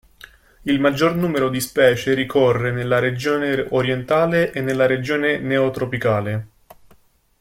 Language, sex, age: Italian, male, 19-29